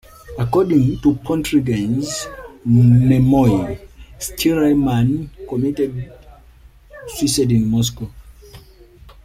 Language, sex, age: English, male, 19-29